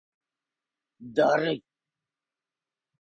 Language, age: Japanese, 19-29